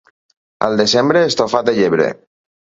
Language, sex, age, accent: Catalan, male, 30-39, apitxat